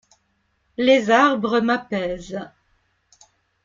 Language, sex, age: French, female, 50-59